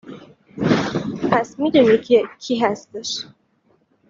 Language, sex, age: Persian, female, 19-29